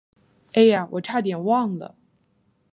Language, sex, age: Chinese, female, 19-29